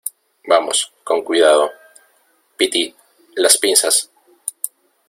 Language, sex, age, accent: Spanish, male, 40-49, Andino-Pacífico: Colombia, Perú, Ecuador, oeste de Bolivia y Venezuela andina